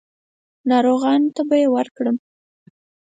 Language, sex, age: Pashto, female, under 19